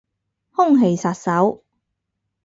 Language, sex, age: Cantonese, female, 30-39